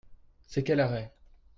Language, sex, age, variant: French, male, 30-39, Français de métropole